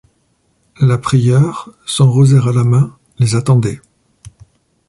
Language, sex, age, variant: French, male, 40-49, Français de métropole